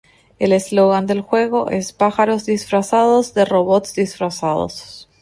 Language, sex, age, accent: Spanish, female, 30-39, Rioplatense: Argentina, Uruguay, este de Bolivia, Paraguay